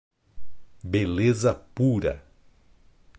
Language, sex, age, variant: Portuguese, male, 30-39, Portuguese (Brasil)